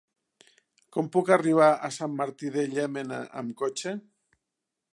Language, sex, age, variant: Catalan, male, 50-59, Septentrional